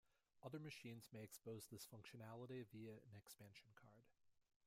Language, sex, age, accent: English, male, 30-39, United States English